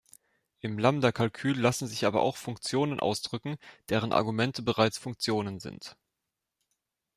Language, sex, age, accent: German, male, 19-29, Deutschland Deutsch